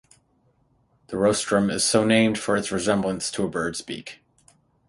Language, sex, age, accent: English, male, 30-39, United States English; Canadian English